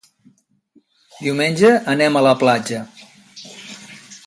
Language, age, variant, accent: Catalan, 60-69, Central, central